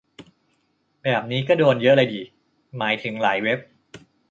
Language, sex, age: Thai, male, 30-39